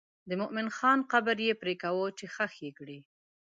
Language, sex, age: Pashto, female, 19-29